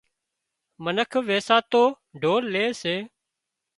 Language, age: Wadiyara Koli, 40-49